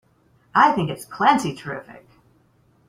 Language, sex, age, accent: English, female, 50-59, United States English